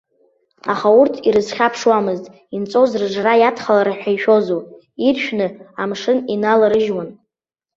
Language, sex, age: Abkhazian, female, under 19